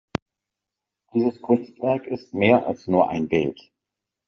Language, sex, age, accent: German, male, 50-59, Deutschland Deutsch